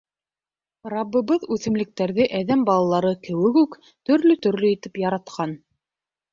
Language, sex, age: Bashkir, female, 19-29